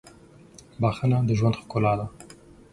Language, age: Pashto, 30-39